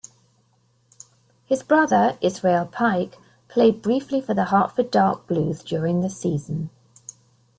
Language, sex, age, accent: English, female, 50-59, England English